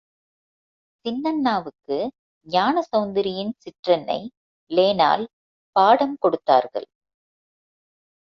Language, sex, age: Tamil, female, 50-59